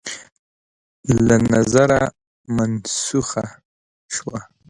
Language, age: Pashto, 19-29